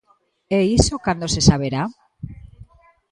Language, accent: Galician, Normativo (estándar)